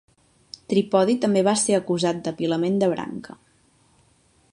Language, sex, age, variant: Catalan, female, 19-29, Central